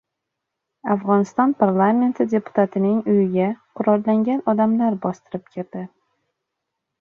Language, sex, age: Uzbek, female, 30-39